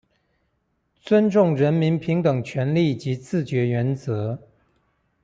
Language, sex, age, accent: Chinese, male, 40-49, 出生地：臺北市